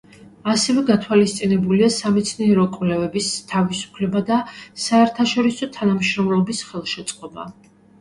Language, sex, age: Georgian, female, 50-59